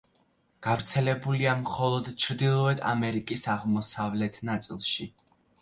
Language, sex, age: Georgian, male, 19-29